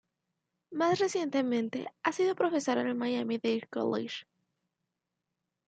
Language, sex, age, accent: Spanish, female, under 19, México